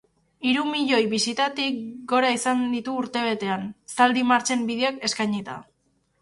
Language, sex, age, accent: Basque, female, 19-29, Erdialdekoa edo Nafarra (Gipuzkoa, Nafarroa)